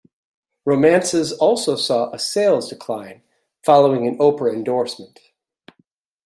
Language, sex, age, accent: English, male, 40-49, United States English